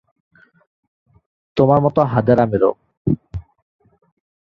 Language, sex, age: Bengali, male, 19-29